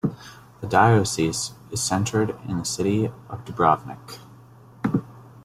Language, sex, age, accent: English, male, 19-29, United States English